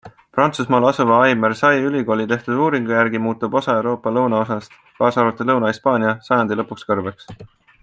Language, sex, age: Estonian, male, 19-29